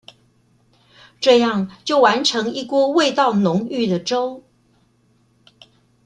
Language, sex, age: Chinese, female, 60-69